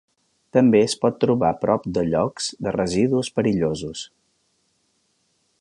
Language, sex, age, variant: Catalan, male, 50-59, Central